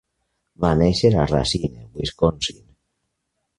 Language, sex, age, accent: Catalan, male, 50-59, valencià